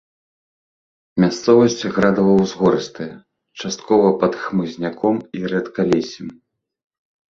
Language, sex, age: Belarusian, male, 30-39